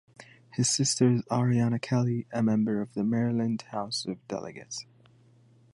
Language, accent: English, United States English